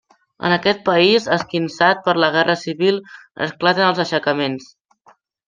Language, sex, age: Catalan, male, under 19